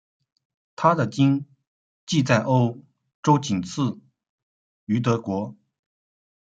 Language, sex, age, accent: Chinese, male, 30-39, 出生地：江苏省